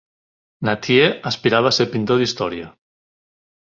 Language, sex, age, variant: Catalan, male, 30-39, Central